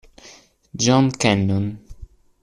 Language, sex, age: Italian, male, 19-29